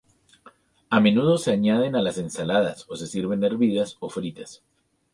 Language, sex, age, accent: Spanish, male, 40-49, Andino-Pacífico: Colombia, Perú, Ecuador, oeste de Bolivia y Venezuela andina